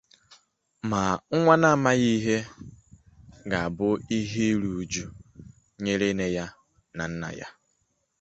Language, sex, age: Igbo, male, 19-29